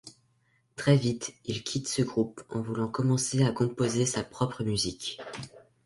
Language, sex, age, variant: French, male, under 19, Français de métropole